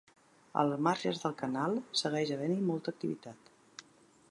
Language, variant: Catalan, Central